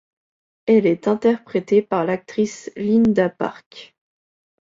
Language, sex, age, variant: French, female, 19-29, Français de métropole